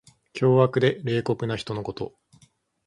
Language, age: Japanese, 19-29